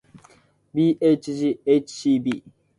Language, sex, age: Japanese, male, 19-29